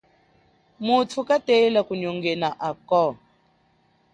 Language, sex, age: Chokwe, female, 19-29